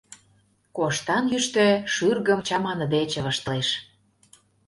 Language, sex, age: Mari, female, 30-39